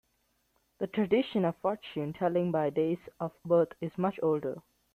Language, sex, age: English, male, 19-29